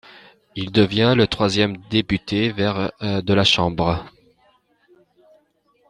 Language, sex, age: French, male, 30-39